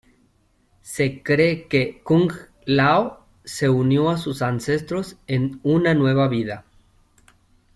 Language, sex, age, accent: Spanish, female, 50-59, México